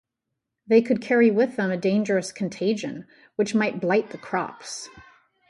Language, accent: English, United States English